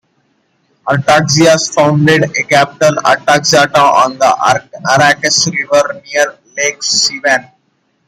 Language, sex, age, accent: English, male, under 19, India and South Asia (India, Pakistan, Sri Lanka)